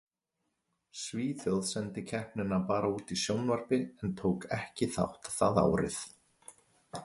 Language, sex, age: Icelandic, male, 30-39